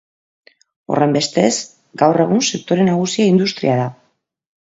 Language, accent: Basque, Mendebalekoa (Araba, Bizkaia, Gipuzkoako mendebaleko herri batzuk)